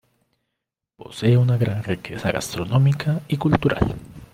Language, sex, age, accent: Spanish, male, 19-29, Andino-Pacífico: Colombia, Perú, Ecuador, oeste de Bolivia y Venezuela andina